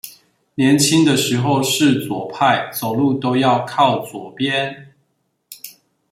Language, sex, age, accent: Chinese, male, 30-39, 出生地：彰化縣